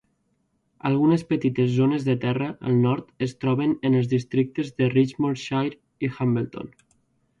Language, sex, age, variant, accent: Catalan, male, 19-29, Valencià central, valencià